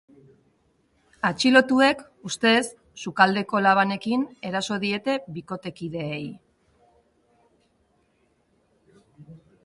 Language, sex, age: Basque, female, 30-39